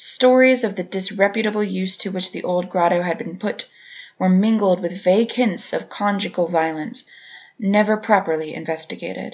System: none